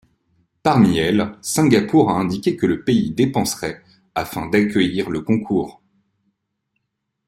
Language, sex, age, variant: French, male, 30-39, Français de métropole